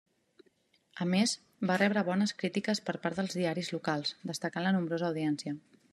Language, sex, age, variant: Catalan, female, 30-39, Central